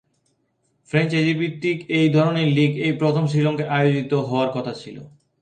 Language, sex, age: Bengali, male, 19-29